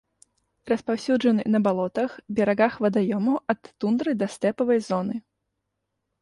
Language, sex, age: Belarusian, female, 19-29